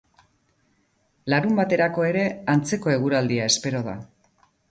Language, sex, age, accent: Basque, female, 50-59, Mendebalekoa (Araba, Bizkaia, Gipuzkoako mendebaleko herri batzuk)